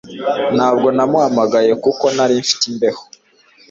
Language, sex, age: Kinyarwanda, male, 19-29